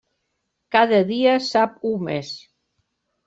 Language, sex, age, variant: Catalan, female, 60-69, Central